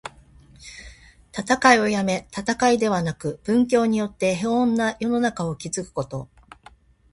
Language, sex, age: Japanese, female, 50-59